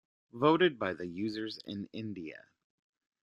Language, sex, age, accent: English, male, 30-39, United States English